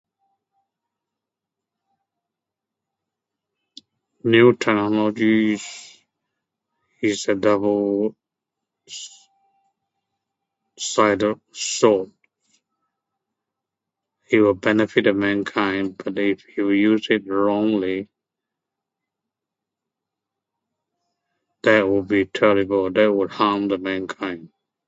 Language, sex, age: English, male, 70-79